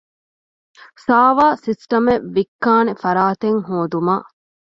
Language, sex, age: Divehi, female, 30-39